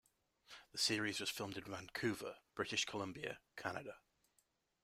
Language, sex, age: English, male, 19-29